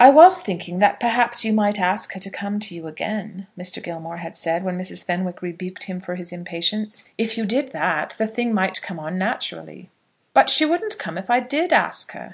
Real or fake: real